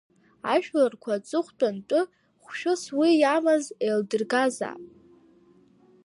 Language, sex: Abkhazian, female